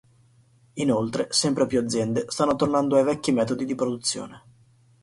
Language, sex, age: Italian, male, 19-29